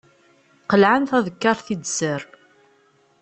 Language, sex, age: Kabyle, female, 30-39